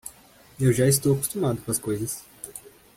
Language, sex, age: Portuguese, male, 19-29